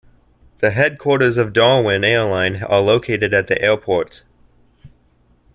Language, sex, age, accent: English, male, under 19, United States English